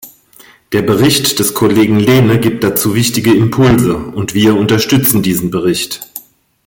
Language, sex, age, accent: German, female, 50-59, Deutschland Deutsch